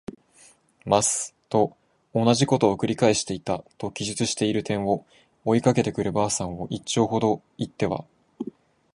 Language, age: Japanese, under 19